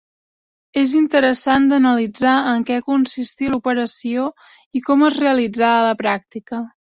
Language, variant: Catalan, Central